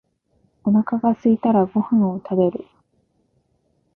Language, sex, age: Japanese, female, under 19